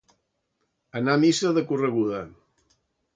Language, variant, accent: Catalan, Central, central